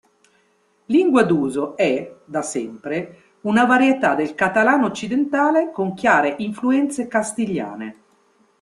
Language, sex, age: Italian, female, 50-59